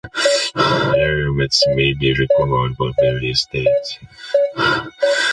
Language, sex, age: English, male, 40-49